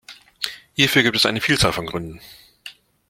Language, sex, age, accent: German, male, 19-29, Deutschland Deutsch